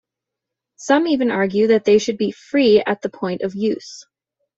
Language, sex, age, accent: English, female, 19-29, United States English